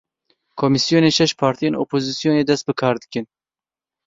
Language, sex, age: Kurdish, male, 19-29